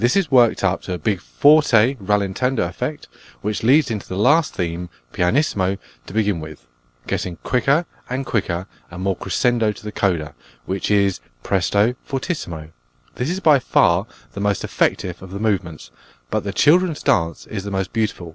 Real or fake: real